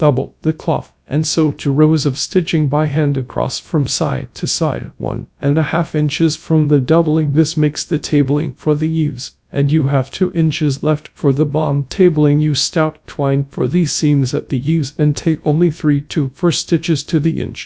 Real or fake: fake